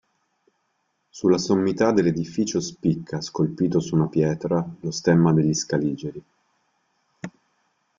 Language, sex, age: Italian, male, 40-49